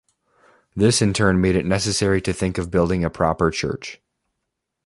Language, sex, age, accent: English, male, 19-29, United States English